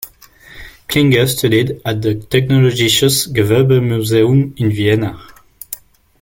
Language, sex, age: English, male, 19-29